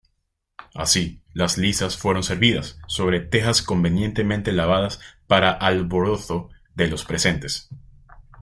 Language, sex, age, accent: Spanish, male, 19-29, Andino-Pacífico: Colombia, Perú, Ecuador, oeste de Bolivia y Venezuela andina